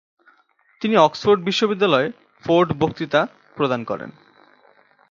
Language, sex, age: Bengali, male, 19-29